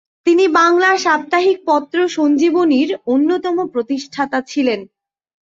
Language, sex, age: Bengali, female, 19-29